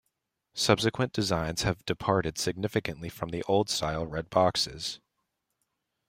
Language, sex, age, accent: English, male, 19-29, United States English